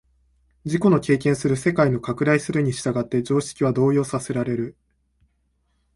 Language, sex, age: Japanese, male, 19-29